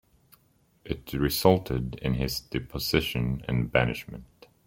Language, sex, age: English, male, 30-39